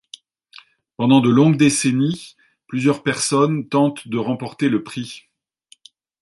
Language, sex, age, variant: French, male, 50-59, Français de métropole